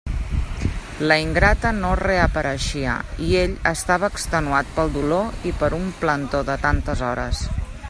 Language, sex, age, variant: Catalan, female, 50-59, Central